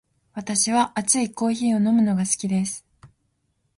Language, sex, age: Japanese, female, 19-29